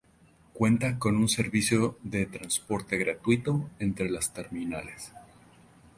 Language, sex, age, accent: Spanish, male, 30-39, México